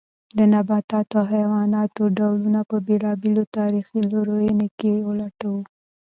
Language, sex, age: Pashto, female, 19-29